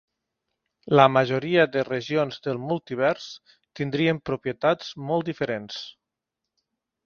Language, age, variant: Catalan, 30-39, Nord-Occidental